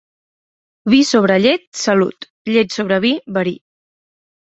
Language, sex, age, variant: Catalan, female, 19-29, Central